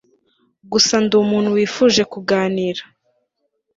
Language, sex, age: Kinyarwanda, female, 19-29